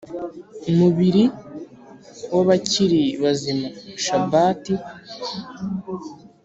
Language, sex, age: Kinyarwanda, male, under 19